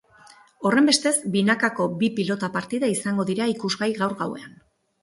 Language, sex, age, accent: Basque, female, 40-49, Erdialdekoa edo Nafarra (Gipuzkoa, Nafarroa)